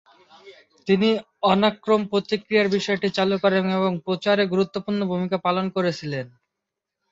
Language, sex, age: Bengali, male, 19-29